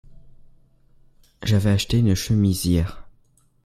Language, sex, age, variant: French, male, under 19, Français de métropole